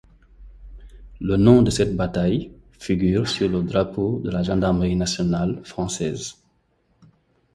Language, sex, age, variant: French, male, 30-39, Français d'Afrique subsaharienne et des îles africaines